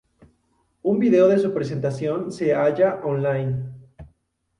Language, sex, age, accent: Spanish, male, 19-29, México